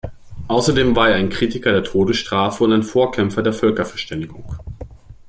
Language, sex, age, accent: German, male, 19-29, Deutschland Deutsch